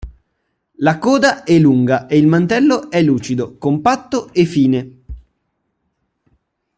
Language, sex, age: Italian, male, 19-29